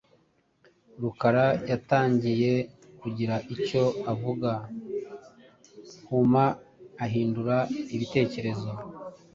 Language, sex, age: Kinyarwanda, male, 40-49